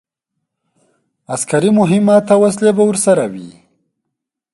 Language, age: Pashto, 19-29